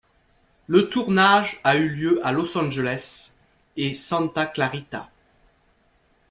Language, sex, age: French, male, 30-39